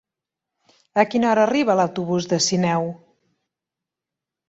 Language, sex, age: Catalan, female, 50-59